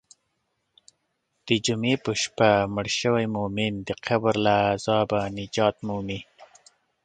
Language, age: Pashto, 30-39